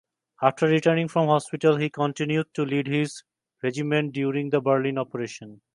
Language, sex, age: English, male, 19-29